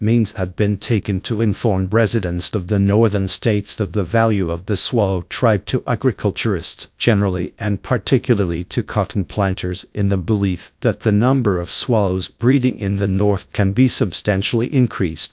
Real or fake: fake